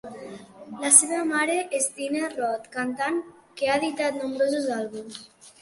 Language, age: Catalan, 19-29